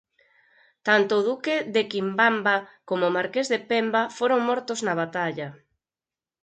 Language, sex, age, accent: Galician, female, 40-49, Oriental (común en zona oriental)